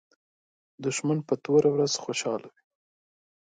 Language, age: Pashto, 19-29